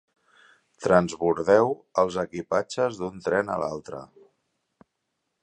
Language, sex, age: Catalan, male, 50-59